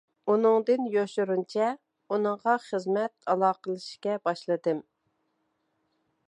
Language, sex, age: Uyghur, female, 50-59